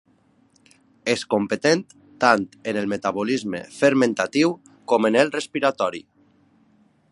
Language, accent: Catalan, valencià